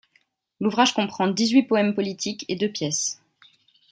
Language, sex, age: French, female, 19-29